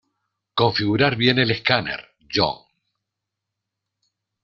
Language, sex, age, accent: Spanish, male, 50-59, Rioplatense: Argentina, Uruguay, este de Bolivia, Paraguay